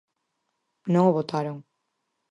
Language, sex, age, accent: Galician, female, 19-29, Central (gheada)